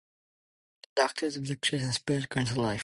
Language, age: English, 19-29